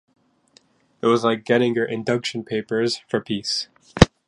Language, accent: English, United States English